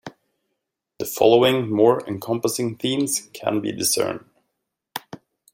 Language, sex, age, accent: English, male, 40-49, United States English